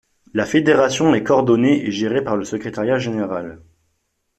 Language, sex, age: French, male, 19-29